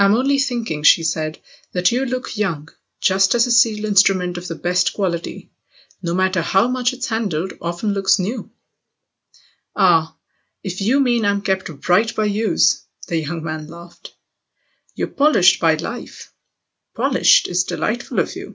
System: none